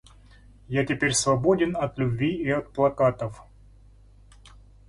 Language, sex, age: Russian, male, 40-49